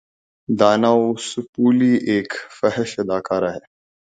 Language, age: Urdu, 19-29